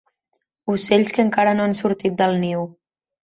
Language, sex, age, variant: Catalan, female, 19-29, Central